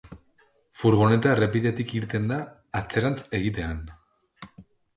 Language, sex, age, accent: Basque, male, 30-39, Mendebalekoa (Araba, Bizkaia, Gipuzkoako mendebaleko herri batzuk)